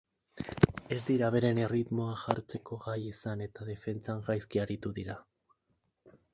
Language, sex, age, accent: Basque, male, 19-29, Mendebalekoa (Araba, Bizkaia, Gipuzkoako mendebaleko herri batzuk)